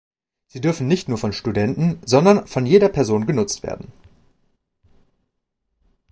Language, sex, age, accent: German, male, 19-29, Deutschland Deutsch